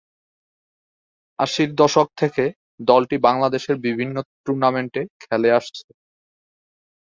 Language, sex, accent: Bengali, male, প্রমিত বাংলা